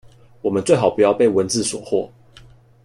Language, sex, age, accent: Chinese, male, 19-29, 出生地：臺北市